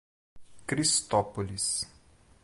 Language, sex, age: Portuguese, male, 50-59